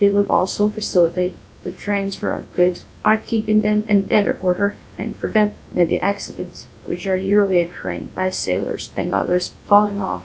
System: TTS, GlowTTS